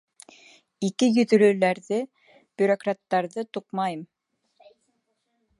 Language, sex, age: Bashkir, female, 19-29